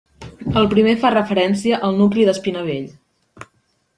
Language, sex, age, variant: Catalan, female, 19-29, Central